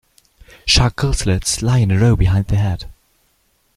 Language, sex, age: English, male, under 19